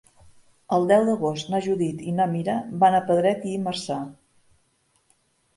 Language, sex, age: Catalan, female, 50-59